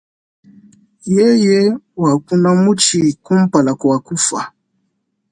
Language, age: Luba-Lulua, 30-39